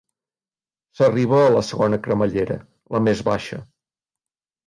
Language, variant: Catalan, Nord-Occidental